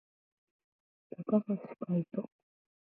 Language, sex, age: Japanese, female, 19-29